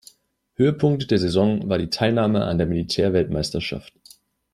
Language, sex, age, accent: German, male, 19-29, Deutschland Deutsch